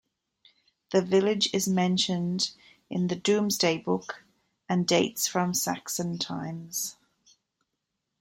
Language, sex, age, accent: English, female, 50-59, Irish English